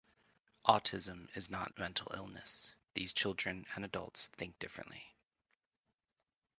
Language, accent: English, United States English